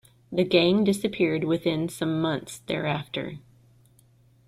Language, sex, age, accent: English, female, 30-39, United States English